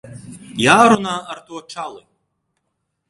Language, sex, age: Latvian, male, 30-39